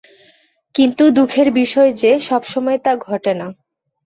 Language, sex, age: Bengali, female, 19-29